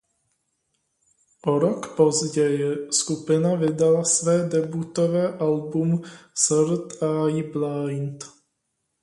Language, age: Czech, 30-39